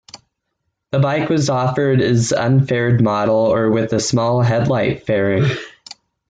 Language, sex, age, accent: English, male, under 19, United States English